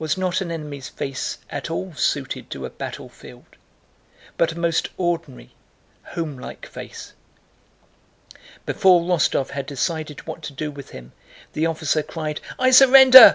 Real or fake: real